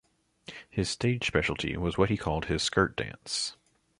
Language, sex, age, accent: English, male, 30-39, United States English